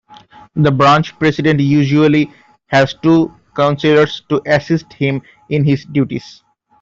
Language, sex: English, male